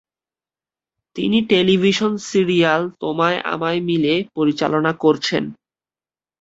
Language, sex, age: Bengali, male, 19-29